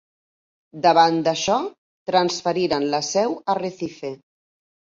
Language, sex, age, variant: Catalan, female, 50-59, Central